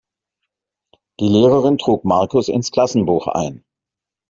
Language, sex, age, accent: German, male, 50-59, Deutschland Deutsch